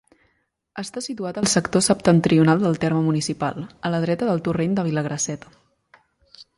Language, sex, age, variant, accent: Catalan, female, 19-29, Central, central